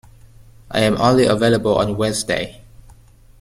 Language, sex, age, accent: English, male, 30-39, United States English